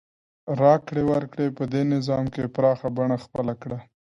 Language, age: Pashto, 19-29